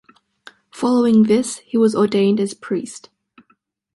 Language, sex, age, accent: English, female, under 19, Australian English